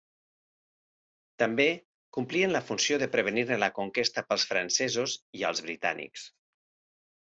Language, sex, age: Catalan, male, 40-49